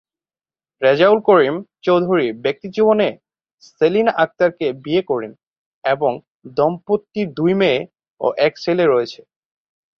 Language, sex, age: Bengali, male, 19-29